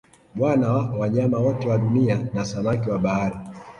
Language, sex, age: Swahili, male, 19-29